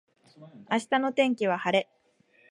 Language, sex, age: Japanese, female, 19-29